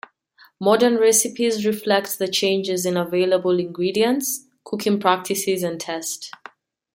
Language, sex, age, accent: English, female, 19-29, England English